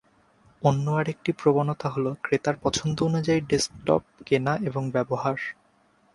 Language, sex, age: Bengali, male, 19-29